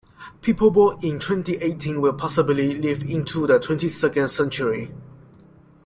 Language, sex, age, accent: English, male, 19-29, Malaysian English